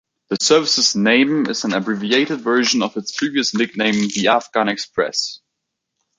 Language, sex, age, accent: English, male, 19-29, United States English